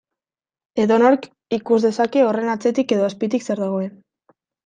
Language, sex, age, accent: Basque, female, 19-29, Mendebalekoa (Araba, Bizkaia, Gipuzkoako mendebaleko herri batzuk)